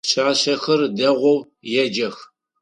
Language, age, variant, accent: Adyghe, 60-69, Адыгабзэ (Кирил, пстэумэ зэдыряе), Кıэмгуй (Çemguy)